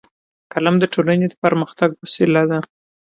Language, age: Pashto, 19-29